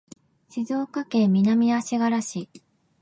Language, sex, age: Japanese, female, 19-29